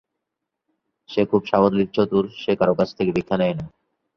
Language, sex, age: Bengali, male, 19-29